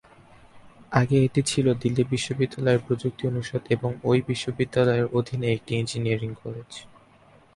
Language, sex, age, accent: Bengali, male, under 19, Native